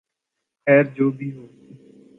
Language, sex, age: Urdu, male, 19-29